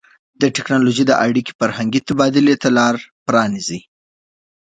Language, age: Pashto, 19-29